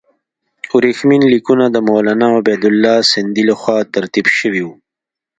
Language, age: Pashto, 30-39